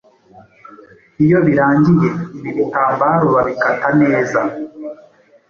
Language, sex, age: Kinyarwanda, male, 19-29